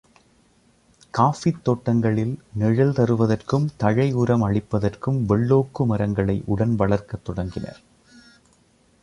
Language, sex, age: Tamil, male, 30-39